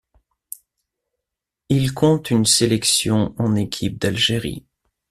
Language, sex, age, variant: French, male, 30-39, Français de métropole